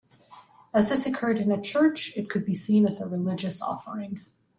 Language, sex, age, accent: English, female, 30-39, Canadian English